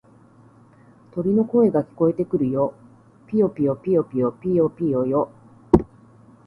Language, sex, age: Japanese, female, 40-49